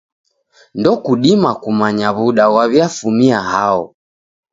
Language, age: Taita, 19-29